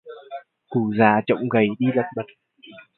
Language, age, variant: Vietnamese, 19-29, Hà Nội